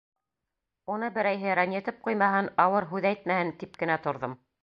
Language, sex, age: Bashkir, female, 40-49